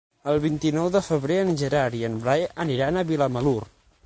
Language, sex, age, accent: Catalan, male, 19-29, central; nord-occidental